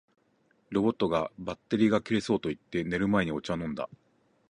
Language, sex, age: Japanese, male, 40-49